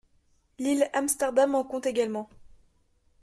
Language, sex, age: French, female, under 19